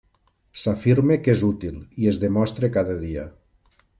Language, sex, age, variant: Catalan, male, 40-49, Nord-Occidental